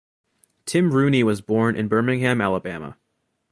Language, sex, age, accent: English, male, 19-29, United States English